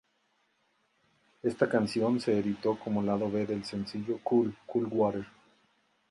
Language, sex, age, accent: Spanish, male, 40-49, México